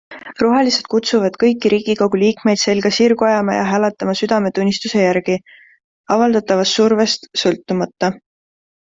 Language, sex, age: Estonian, female, 19-29